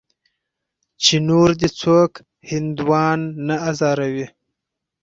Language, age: Pashto, 19-29